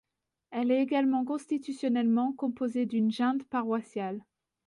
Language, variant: French, Français de métropole